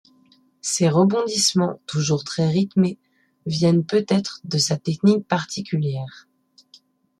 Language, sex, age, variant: French, female, 19-29, Français de métropole